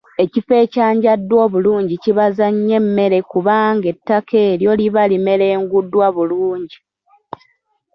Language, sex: Ganda, female